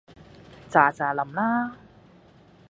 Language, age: Cantonese, 19-29